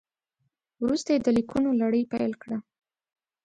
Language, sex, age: Pashto, female, 19-29